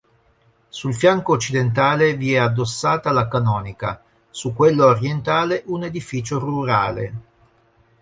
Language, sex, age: Italian, male, 50-59